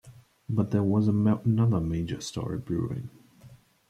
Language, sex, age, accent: English, male, 19-29, United States English